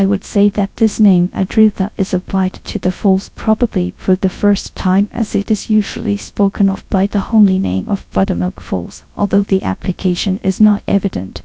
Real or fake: fake